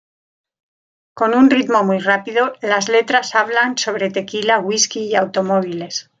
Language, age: Spanish, 60-69